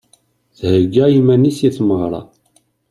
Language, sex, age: Kabyle, male, 30-39